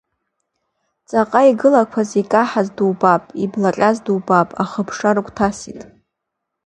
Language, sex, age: Abkhazian, female, under 19